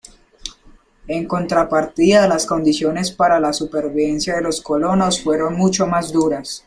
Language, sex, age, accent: Spanish, male, under 19, Andino-Pacífico: Colombia, Perú, Ecuador, oeste de Bolivia y Venezuela andina